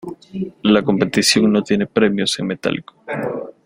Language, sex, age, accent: Spanish, male, 19-29, América central